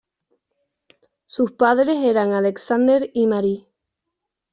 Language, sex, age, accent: Spanish, female, under 19, España: Islas Canarias